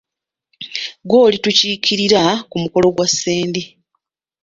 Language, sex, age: Ganda, female, 30-39